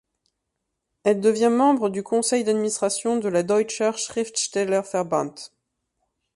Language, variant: French, Français de métropole